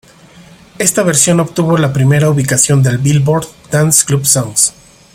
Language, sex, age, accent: Spanish, male, 30-39, México